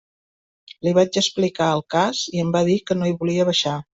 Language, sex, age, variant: Catalan, female, 60-69, Central